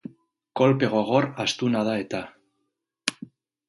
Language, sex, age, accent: Basque, male, 30-39, Mendebalekoa (Araba, Bizkaia, Gipuzkoako mendebaleko herri batzuk)